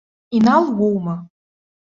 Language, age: Abkhazian, 19-29